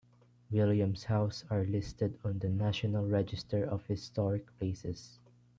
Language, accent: English, Filipino